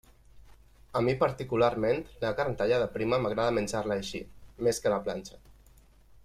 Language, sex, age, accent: Catalan, male, 30-39, valencià